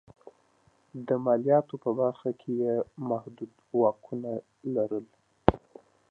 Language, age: Pashto, 19-29